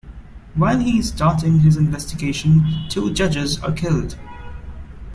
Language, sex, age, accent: English, male, 19-29, India and South Asia (India, Pakistan, Sri Lanka)